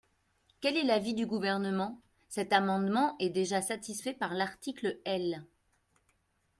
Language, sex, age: French, female, 40-49